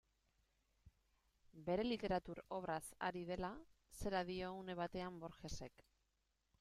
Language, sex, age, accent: Basque, female, 30-39, Mendebalekoa (Araba, Bizkaia, Gipuzkoako mendebaleko herri batzuk)